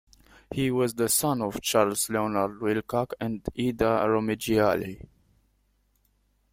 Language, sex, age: English, male, 19-29